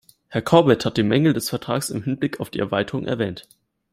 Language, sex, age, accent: German, male, 19-29, Deutschland Deutsch